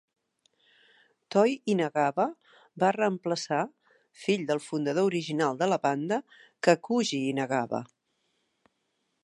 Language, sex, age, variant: Catalan, female, 50-59, Central